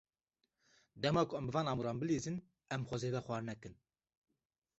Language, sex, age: Kurdish, male, 19-29